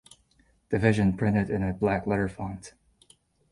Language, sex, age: English, male, 19-29